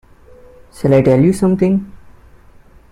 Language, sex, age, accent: English, male, 19-29, India and South Asia (India, Pakistan, Sri Lanka)